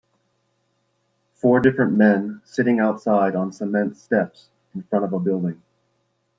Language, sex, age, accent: English, male, 40-49, United States English